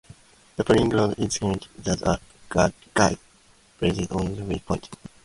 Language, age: English, 19-29